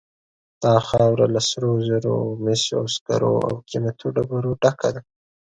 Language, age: Pashto, 19-29